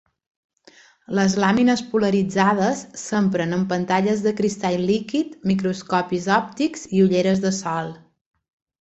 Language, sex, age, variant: Catalan, female, 40-49, Balear